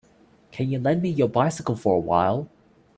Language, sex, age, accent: English, male, 19-29, Australian English